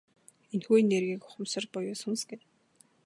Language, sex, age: Mongolian, female, 19-29